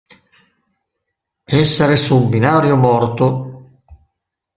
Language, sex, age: Italian, male, 40-49